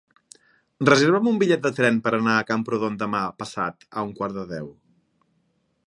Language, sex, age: Catalan, male, 40-49